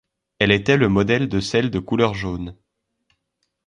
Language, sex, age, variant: French, male, under 19, Français de métropole